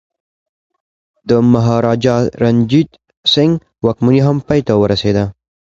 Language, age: Pashto, 19-29